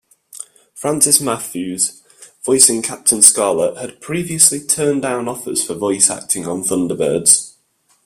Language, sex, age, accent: English, male, 19-29, England English